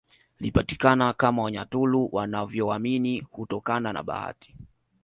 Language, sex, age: Swahili, male, 19-29